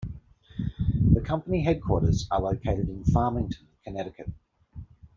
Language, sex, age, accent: English, male, 40-49, Australian English